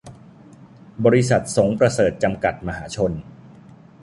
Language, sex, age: Thai, male, 40-49